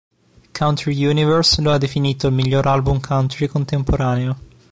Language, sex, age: Italian, male, 19-29